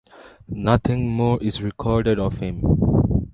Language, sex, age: English, male, 19-29